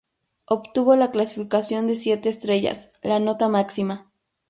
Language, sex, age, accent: Spanish, female, 30-39, México